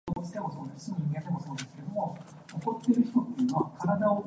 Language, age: Cantonese, 19-29